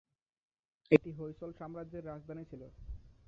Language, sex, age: Bengali, male, 19-29